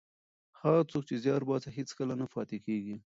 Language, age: Pashto, 30-39